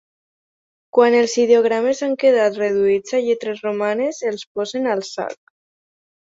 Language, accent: Catalan, valencià; apitxat